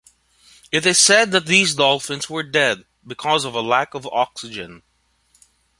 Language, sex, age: English, male, 19-29